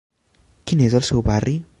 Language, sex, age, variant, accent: Catalan, male, under 19, Central, central